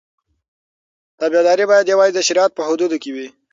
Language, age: Pashto, under 19